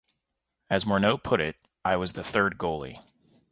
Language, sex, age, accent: English, male, 30-39, United States English